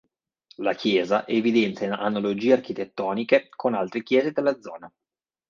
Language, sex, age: Italian, male, 30-39